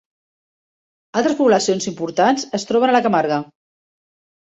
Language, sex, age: Catalan, female, 50-59